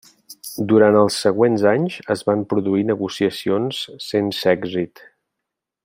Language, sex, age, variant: Catalan, male, 40-49, Central